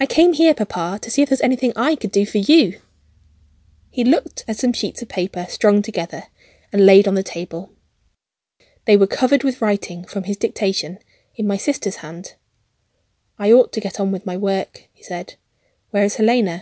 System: none